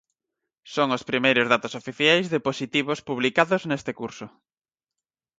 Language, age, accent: Galician, 19-29, Atlántico (seseo e gheada); Normativo (estándar)